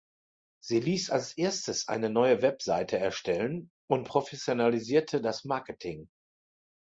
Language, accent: German, Deutschland Deutsch